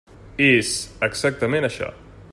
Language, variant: Catalan, Central